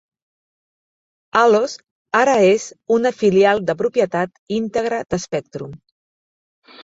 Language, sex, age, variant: Catalan, female, 40-49, Central